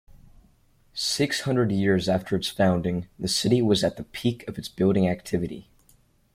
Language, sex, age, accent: English, male, under 19, United States English